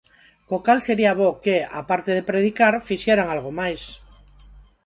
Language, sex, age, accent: Galician, female, 50-59, Neofalante